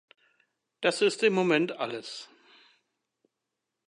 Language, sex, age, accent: German, male, 60-69, Deutschland Deutsch